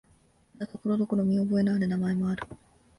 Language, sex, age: Japanese, female, 19-29